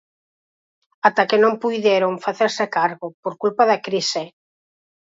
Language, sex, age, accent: Galician, female, 50-59, Normativo (estándar)